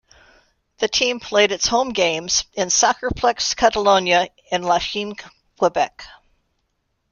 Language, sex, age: English, female, 70-79